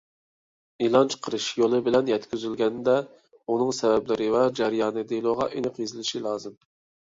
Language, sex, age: Uyghur, male, 30-39